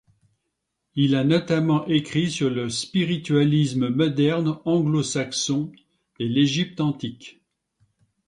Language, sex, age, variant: French, male, 60-69, Français de métropole